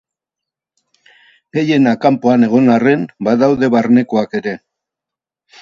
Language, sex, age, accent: Basque, male, 70-79, Mendebalekoa (Araba, Bizkaia, Gipuzkoako mendebaleko herri batzuk)